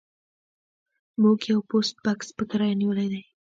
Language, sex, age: Pashto, female, under 19